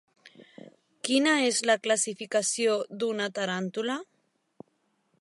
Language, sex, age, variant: Catalan, female, 30-39, Central